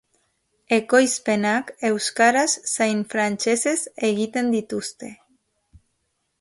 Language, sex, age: Basque, female, 40-49